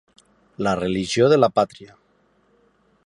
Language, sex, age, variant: Catalan, male, 30-39, Central